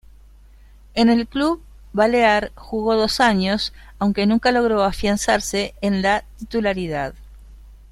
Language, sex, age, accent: Spanish, female, 60-69, Rioplatense: Argentina, Uruguay, este de Bolivia, Paraguay